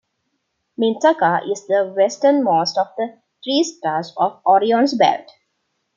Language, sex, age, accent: English, female, 19-29, India and South Asia (India, Pakistan, Sri Lanka)